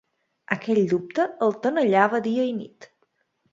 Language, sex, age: Catalan, female, 19-29